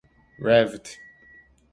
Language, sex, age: English, male, 19-29